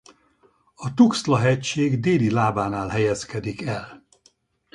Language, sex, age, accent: Hungarian, male, 70-79, budapesti